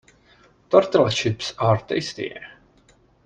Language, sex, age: English, male, 30-39